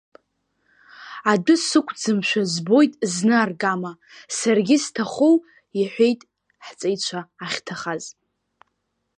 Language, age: Abkhazian, under 19